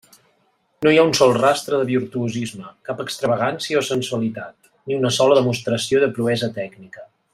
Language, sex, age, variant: Catalan, male, 40-49, Central